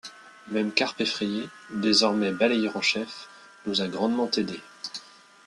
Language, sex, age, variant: French, male, 30-39, Français de métropole